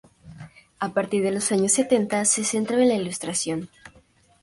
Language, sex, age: Spanish, female, under 19